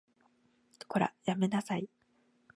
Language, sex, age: Japanese, female, 19-29